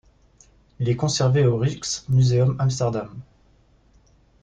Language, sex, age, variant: French, male, 19-29, Français de métropole